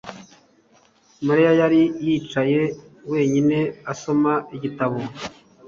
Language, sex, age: Kinyarwanda, male, 50-59